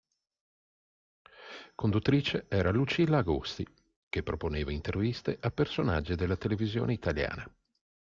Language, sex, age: Italian, male, 50-59